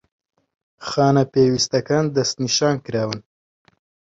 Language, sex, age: Central Kurdish, male, 19-29